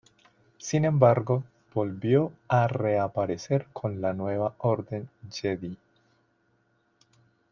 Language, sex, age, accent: Spanish, male, 30-39, Andino-Pacífico: Colombia, Perú, Ecuador, oeste de Bolivia y Venezuela andina